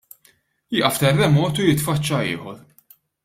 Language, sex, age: Maltese, male, 30-39